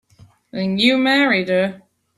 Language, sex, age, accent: English, female, 40-49, United States English